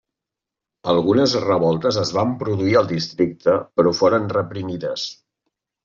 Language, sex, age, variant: Catalan, male, 50-59, Central